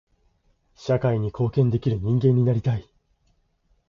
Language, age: Japanese, 19-29